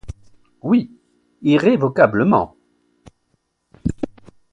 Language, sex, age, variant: French, male, 50-59, Français de métropole